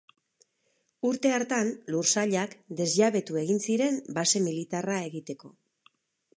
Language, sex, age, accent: Basque, female, 50-59, Erdialdekoa edo Nafarra (Gipuzkoa, Nafarroa)